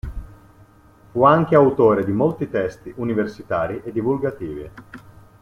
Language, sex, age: Italian, male, 30-39